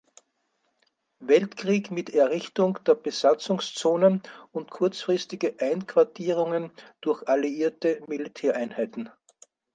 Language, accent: German, Österreichisches Deutsch